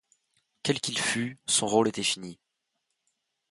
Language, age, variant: French, 19-29, Français de métropole